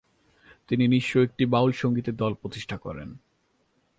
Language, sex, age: Bengali, male, 19-29